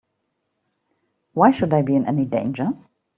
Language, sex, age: English, female, 50-59